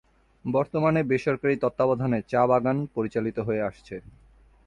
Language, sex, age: Bengali, male, 30-39